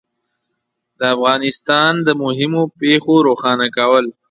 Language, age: Pashto, 19-29